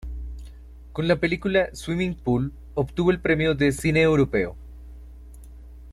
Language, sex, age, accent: Spanish, male, 30-39, Andino-Pacífico: Colombia, Perú, Ecuador, oeste de Bolivia y Venezuela andina